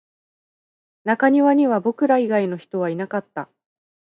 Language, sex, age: Japanese, female, 30-39